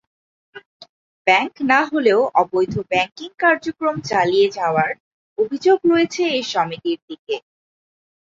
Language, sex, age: Bengali, female, 19-29